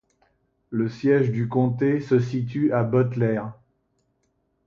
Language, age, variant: French, 70-79, Français de métropole